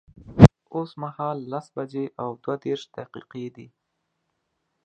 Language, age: Pashto, 30-39